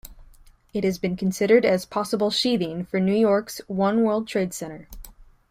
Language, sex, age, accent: English, female, 19-29, United States English